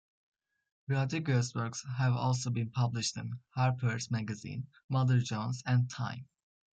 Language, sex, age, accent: English, male, under 19, United States English